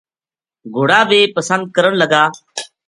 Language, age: Gujari, 40-49